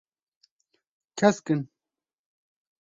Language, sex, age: Kurdish, male, 19-29